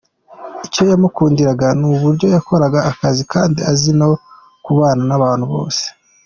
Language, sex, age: Kinyarwanda, male, 19-29